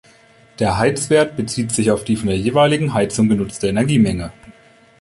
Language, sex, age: German, male, 30-39